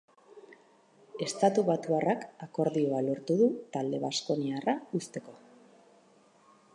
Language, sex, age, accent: Basque, female, 30-39, Mendebalekoa (Araba, Bizkaia, Gipuzkoako mendebaleko herri batzuk)